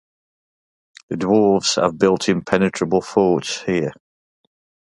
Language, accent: English, England English